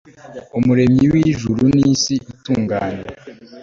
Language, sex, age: Kinyarwanda, male, 19-29